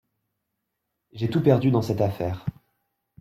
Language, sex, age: French, male, 19-29